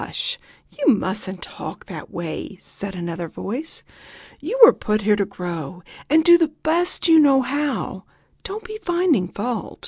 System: none